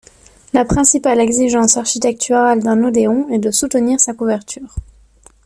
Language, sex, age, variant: French, female, 19-29, Français de métropole